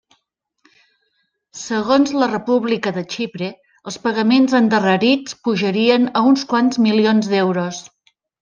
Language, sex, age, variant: Catalan, female, 50-59, Central